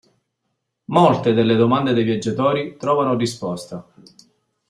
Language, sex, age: Italian, male, 30-39